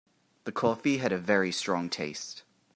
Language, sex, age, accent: English, male, 19-29, United States English